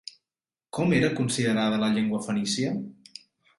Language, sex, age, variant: Catalan, male, 19-29, Central